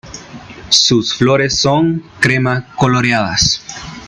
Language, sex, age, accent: Spanish, male, 19-29, América central